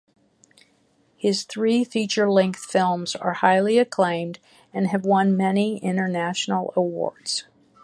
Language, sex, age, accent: English, female, 60-69, United States English